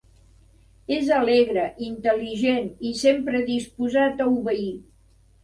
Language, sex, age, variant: Catalan, female, 60-69, Central